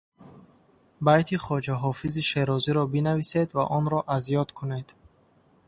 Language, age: Tajik, 19-29